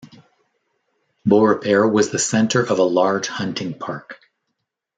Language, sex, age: English, male, 50-59